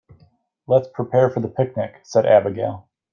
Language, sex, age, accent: English, male, 30-39, United States English